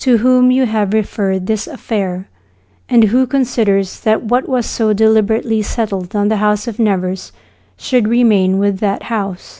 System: none